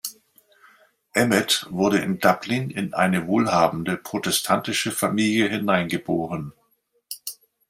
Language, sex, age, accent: German, male, 60-69, Deutschland Deutsch